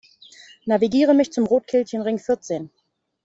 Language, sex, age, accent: German, female, 19-29, Deutschland Deutsch